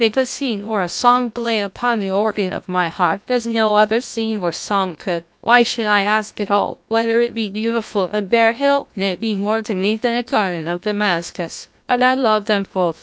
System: TTS, GlowTTS